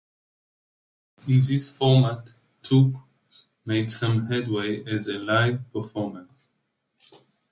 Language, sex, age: English, male, 30-39